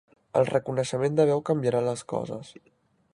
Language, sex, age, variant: Catalan, male, 19-29, Central